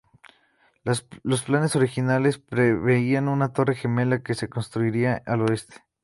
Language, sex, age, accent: Spanish, male, 19-29, México